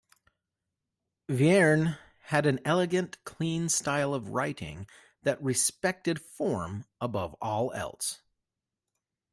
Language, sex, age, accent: English, male, 40-49, United States English